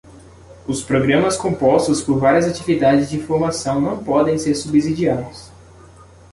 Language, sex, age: Portuguese, male, 19-29